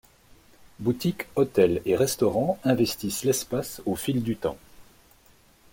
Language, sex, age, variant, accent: French, male, 30-39, Français d'Europe, Français de Belgique